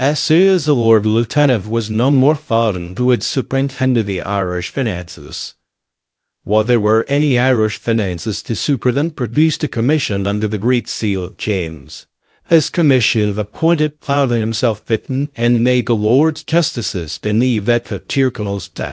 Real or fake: fake